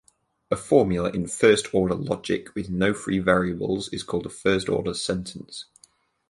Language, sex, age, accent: English, male, under 19, England English